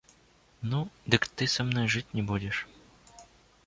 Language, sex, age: Belarusian, male, 19-29